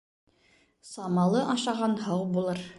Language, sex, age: Bashkir, female, 50-59